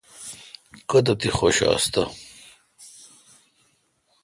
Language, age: Kalkoti, 50-59